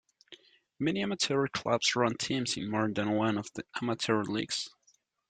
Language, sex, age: English, male, 19-29